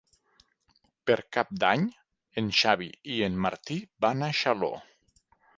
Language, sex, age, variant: Catalan, male, 40-49, Nord-Occidental